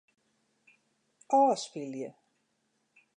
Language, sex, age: Western Frisian, female, 60-69